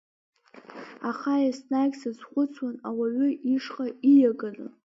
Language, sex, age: Abkhazian, female, under 19